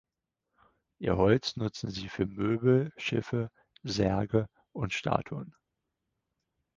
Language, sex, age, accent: German, male, 30-39, Deutschland Deutsch